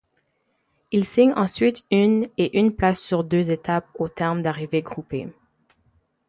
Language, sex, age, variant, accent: French, female, 19-29, Français d'Amérique du Nord, Français du Canada